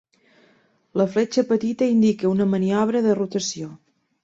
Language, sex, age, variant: Catalan, female, 40-49, Balear